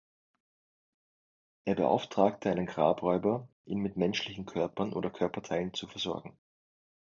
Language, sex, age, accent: German, male, 19-29, Österreichisches Deutsch